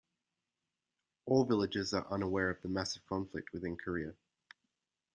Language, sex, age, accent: English, male, 19-29, Australian English